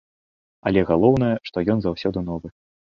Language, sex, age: Belarusian, male, 19-29